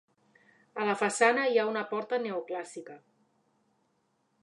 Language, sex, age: Catalan, female, 30-39